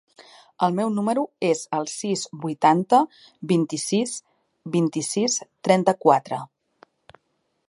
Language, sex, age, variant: Catalan, female, 30-39, Central